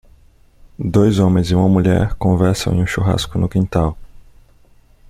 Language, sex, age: Portuguese, male, 19-29